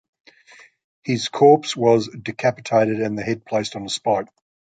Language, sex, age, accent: English, male, 60-69, Australian English